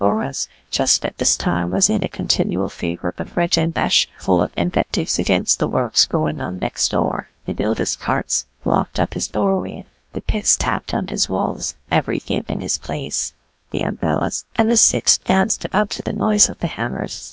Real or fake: fake